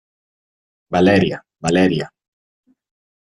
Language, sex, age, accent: Spanish, male, 30-39, España: Norte peninsular (Asturias, Castilla y León, Cantabria, País Vasco, Navarra, Aragón, La Rioja, Guadalajara, Cuenca)